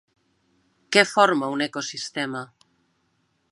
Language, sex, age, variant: Catalan, female, 60-69, Central